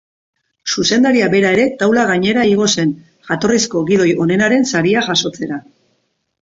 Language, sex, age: Basque, female, 40-49